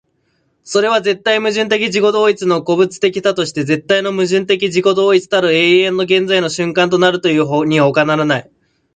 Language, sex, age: Japanese, male, 19-29